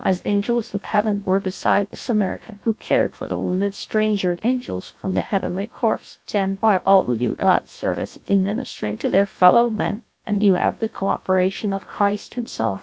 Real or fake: fake